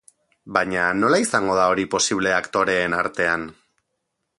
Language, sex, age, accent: Basque, male, 30-39, Erdialdekoa edo Nafarra (Gipuzkoa, Nafarroa)